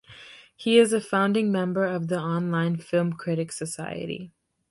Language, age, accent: English, under 19, United States English